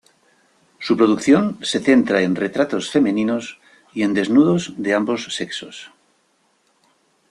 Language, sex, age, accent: Spanish, male, 60-69, España: Centro-Sur peninsular (Madrid, Toledo, Castilla-La Mancha)